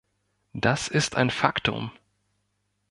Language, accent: German, Deutschland Deutsch